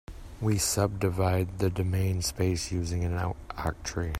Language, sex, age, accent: English, male, 30-39, United States English